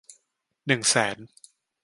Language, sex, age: Thai, male, under 19